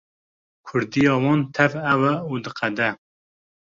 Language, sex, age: Kurdish, male, 19-29